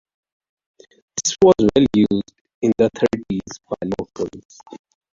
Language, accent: English, India and South Asia (India, Pakistan, Sri Lanka)